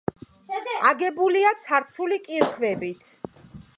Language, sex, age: Georgian, female, 30-39